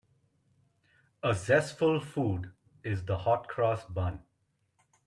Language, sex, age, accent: English, male, 30-39, India and South Asia (India, Pakistan, Sri Lanka)